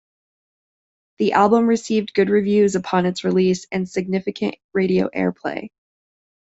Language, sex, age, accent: English, female, 30-39, United States English